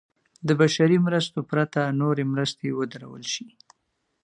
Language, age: Pashto, 30-39